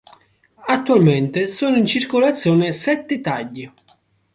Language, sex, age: Italian, male, 19-29